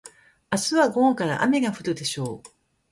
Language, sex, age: Japanese, female, 50-59